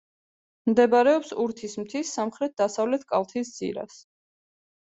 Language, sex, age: Georgian, female, 19-29